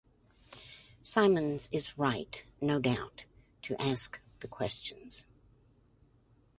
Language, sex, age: English, female, 70-79